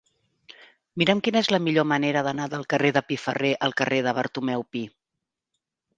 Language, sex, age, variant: Catalan, female, 40-49, Central